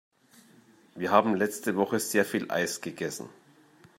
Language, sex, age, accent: German, male, 50-59, Deutschland Deutsch